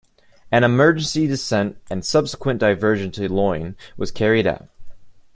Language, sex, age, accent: English, male, 19-29, United States English